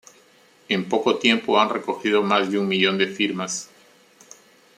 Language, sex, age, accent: Spanish, male, 50-59, Andino-Pacífico: Colombia, Perú, Ecuador, oeste de Bolivia y Venezuela andina